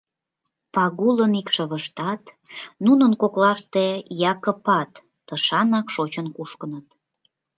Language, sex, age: Mari, female, 19-29